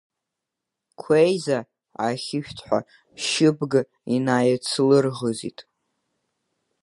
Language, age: Abkhazian, under 19